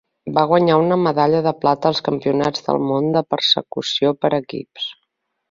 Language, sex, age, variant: Catalan, female, 40-49, Central